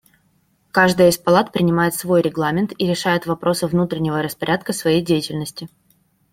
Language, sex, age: Russian, female, 19-29